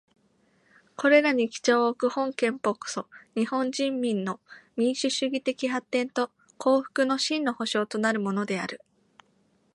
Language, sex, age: Japanese, female, 19-29